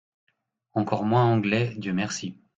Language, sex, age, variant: French, male, 40-49, Français de métropole